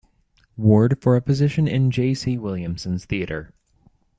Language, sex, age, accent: English, male, 19-29, United States English